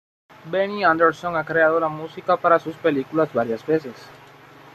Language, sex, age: Spanish, male, 19-29